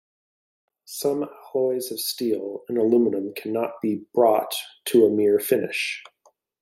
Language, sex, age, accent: English, male, 40-49, United States English